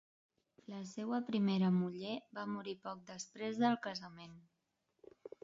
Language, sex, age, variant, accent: Catalan, female, 19-29, Central, central